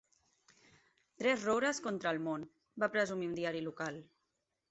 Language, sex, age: Catalan, female, 30-39